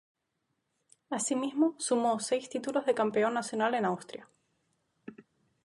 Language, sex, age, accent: Spanish, female, 19-29, España: Islas Canarias